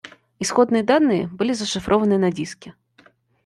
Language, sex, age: Russian, female, 30-39